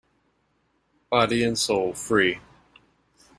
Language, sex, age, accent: English, male, 30-39, United States English